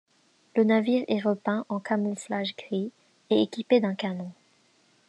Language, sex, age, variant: French, female, under 19, Français de métropole